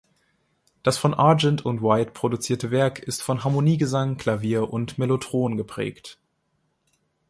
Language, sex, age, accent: German, male, 19-29, Deutschland Deutsch